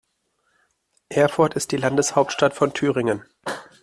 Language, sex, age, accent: German, male, 30-39, Deutschland Deutsch